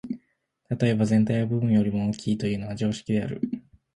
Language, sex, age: Japanese, male, under 19